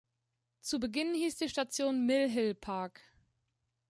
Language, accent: German, Deutschland Deutsch